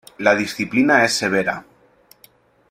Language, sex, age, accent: Spanish, male, 30-39, España: Centro-Sur peninsular (Madrid, Toledo, Castilla-La Mancha)